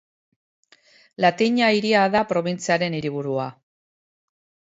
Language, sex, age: Basque, female, 50-59